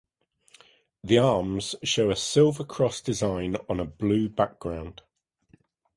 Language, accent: English, England English